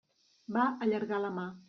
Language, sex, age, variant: Catalan, female, 40-49, Central